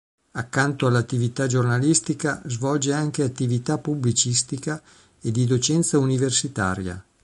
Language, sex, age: Italian, male, 50-59